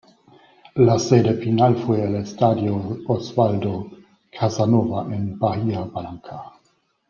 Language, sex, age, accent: Spanish, male, 30-39, España: Centro-Sur peninsular (Madrid, Toledo, Castilla-La Mancha)